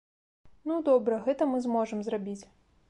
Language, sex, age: Belarusian, female, 19-29